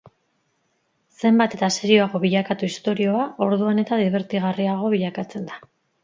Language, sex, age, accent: Basque, female, 40-49, Mendebalekoa (Araba, Bizkaia, Gipuzkoako mendebaleko herri batzuk)